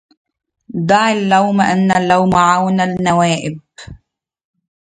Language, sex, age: Arabic, female, 30-39